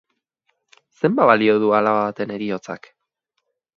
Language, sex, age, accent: Basque, male, under 19, Erdialdekoa edo Nafarra (Gipuzkoa, Nafarroa)